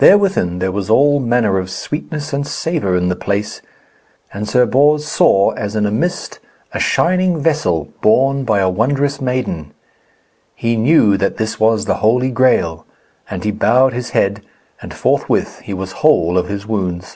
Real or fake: real